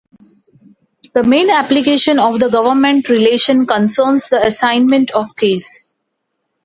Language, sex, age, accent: English, female, 40-49, India and South Asia (India, Pakistan, Sri Lanka)